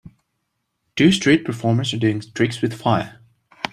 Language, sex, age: English, male, 19-29